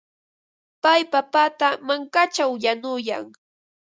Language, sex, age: Ambo-Pasco Quechua, female, 30-39